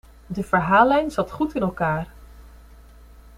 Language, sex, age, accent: Dutch, female, 30-39, Nederlands Nederlands